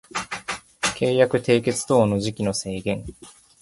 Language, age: Japanese, 19-29